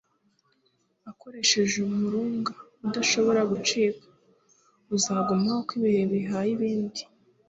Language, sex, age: Kinyarwanda, female, 19-29